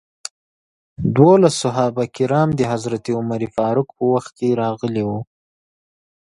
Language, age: Pashto, 19-29